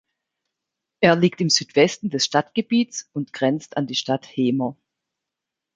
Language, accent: German, Deutschland Deutsch